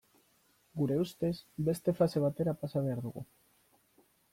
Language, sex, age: Basque, male, 19-29